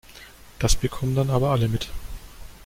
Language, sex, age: German, male, 19-29